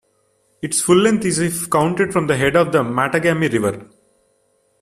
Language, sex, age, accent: English, male, 19-29, India and South Asia (India, Pakistan, Sri Lanka)